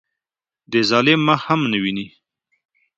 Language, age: Pashto, 30-39